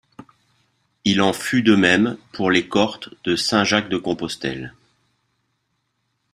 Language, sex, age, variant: French, male, 40-49, Français de métropole